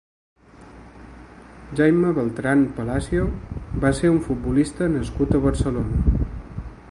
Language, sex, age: Catalan, male, 19-29